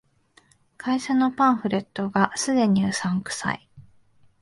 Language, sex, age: Japanese, female, 19-29